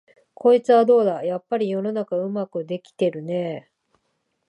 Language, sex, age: Japanese, female, 40-49